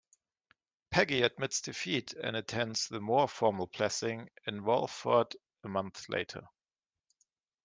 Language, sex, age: English, male, 40-49